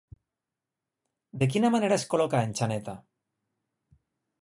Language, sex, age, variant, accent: Catalan, male, 30-39, Nord-Occidental, nord-occidental